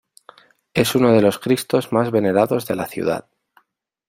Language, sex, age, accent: Spanish, male, 30-39, España: Centro-Sur peninsular (Madrid, Toledo, Castilla-La Mancha)